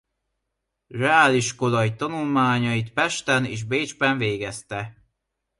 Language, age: Hungarian, 19-29